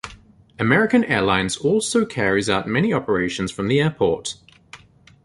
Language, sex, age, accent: English, male, 30-39, New Zealand English